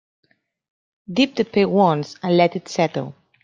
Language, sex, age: English, female, 19-29